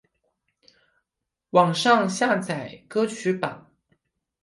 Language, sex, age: Chinese, male, 19-29